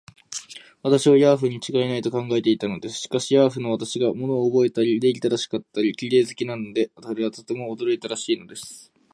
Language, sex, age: Japanese, male, 19-29